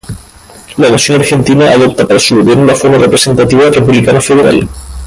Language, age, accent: Spanish, 19-29, España: Islas Canarias